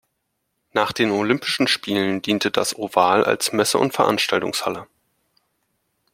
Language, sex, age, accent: German, male, 30-39, Deutschland Deutsch